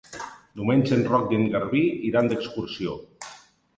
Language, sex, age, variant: Catalan, male, 40-49, Nord-Occidental